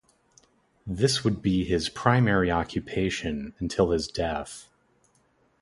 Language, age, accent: English, 30-39, United States English